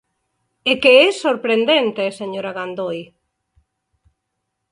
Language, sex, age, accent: Galician, female, 50-59, Normativo (estándar)